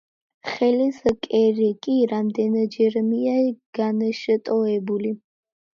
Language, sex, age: Georgian, female, under 19